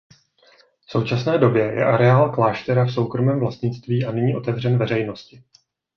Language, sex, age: Czech, male, 40-49